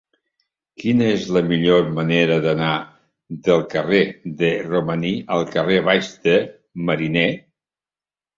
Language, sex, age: Catalan, male, 70-79